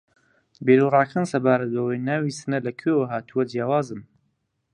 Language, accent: Central Kurdish, سۆرانی